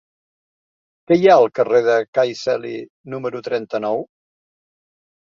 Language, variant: Catalan, Central